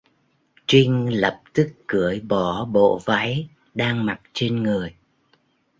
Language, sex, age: Vietnamese, male, 60-69